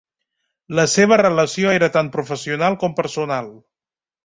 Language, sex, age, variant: Catalan, male, 30-39, Central